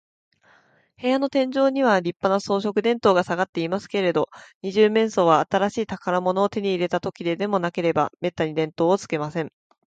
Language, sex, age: Japanese, female, 19-29